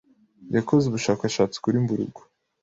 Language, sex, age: Kinyarwanda, male, 30-39